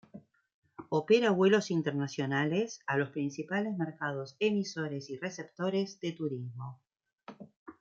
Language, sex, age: Spanish, female, 50-59